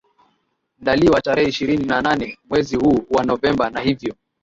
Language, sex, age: Swahili, male, 19-29